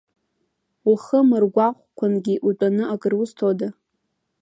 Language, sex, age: Abkhazian, female, under 19